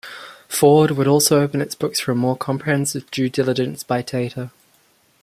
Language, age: English, under 19